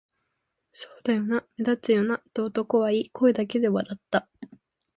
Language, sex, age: Japanese, female, under 19